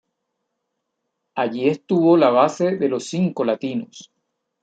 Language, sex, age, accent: Spanish, male, 50-59, Caribe: Cuba, Venezuela, Puerto Rico, República Dominicana, Panamá, Colombia caribeña, México caribeño, Costa del golfo de México